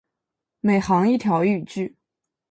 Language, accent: Chinese, 出生地：江苏省